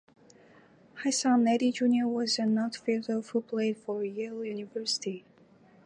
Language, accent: English, Irish English